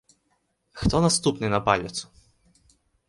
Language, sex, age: Belarusian, male, under 19